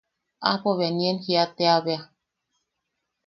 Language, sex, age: Yaqui, female, 30-39